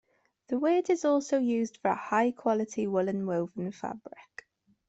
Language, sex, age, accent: English, female, 19-29, Welsh English